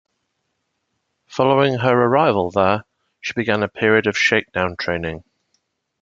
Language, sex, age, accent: English, male, 40-49, England English